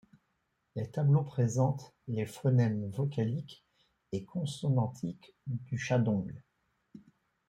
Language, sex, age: French, male, 40-49